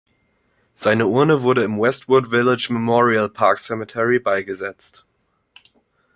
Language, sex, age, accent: German, male, 19-29, Deutschland Deutsch